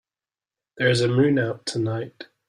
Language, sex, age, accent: English, male, 30-39, Scottish English